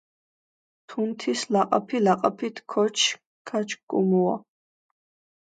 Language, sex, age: Georgian, female, 19-29